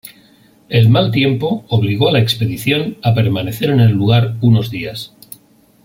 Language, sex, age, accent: Spanish, male, 50-59, España: Norte peninsular (Asturias, Castilla y León, Cantabria, País Vasco, Navarra, Aragón, La Rioja, Guadalajara, Cuenca)